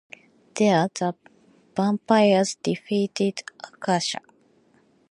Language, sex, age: English, female, 19-29